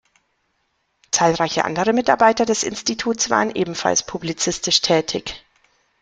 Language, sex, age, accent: German, female, 40-49, Deutschland Deutsch